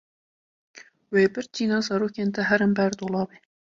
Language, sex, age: Kurdish, female, 19-29